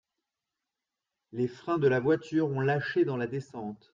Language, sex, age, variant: French, male, 30-39, Français de métropole